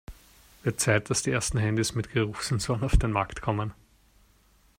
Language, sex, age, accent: German, male, 30-39, Österreichisches Deutsch